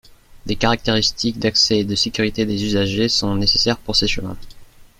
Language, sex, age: French, male, under 19